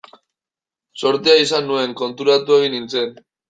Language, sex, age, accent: Basque, male, 19-29, Mendebalekoa (Araba, Bizkaia, Gipuzkoako mendebaleko herri batzuk)